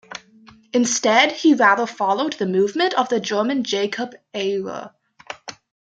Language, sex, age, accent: English, female, under 19, Canadian English